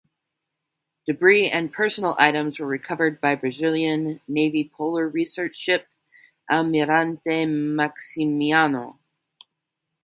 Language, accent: English, United States English